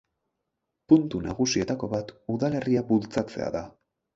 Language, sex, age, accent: Basque, male, 19-29, Erdialdekoa edo Nafarra (Gipuzkoa, Nafarroa)